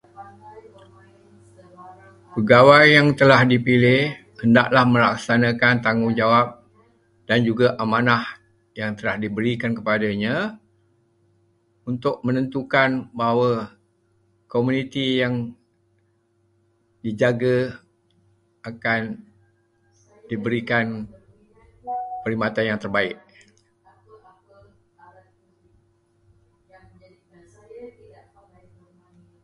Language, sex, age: Malay, male, 70-79